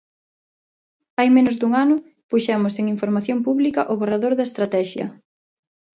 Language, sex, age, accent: Galician, female, 19-29, Normativo (estándar)